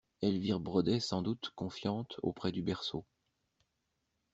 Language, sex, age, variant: French, male, 50-59, Français de métropole